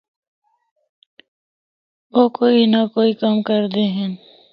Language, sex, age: Northern Hindko, female, 19-29